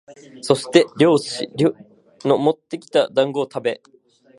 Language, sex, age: Japanese, male, 19-29